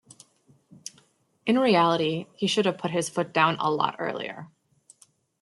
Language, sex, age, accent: English, female, 19-29, United States English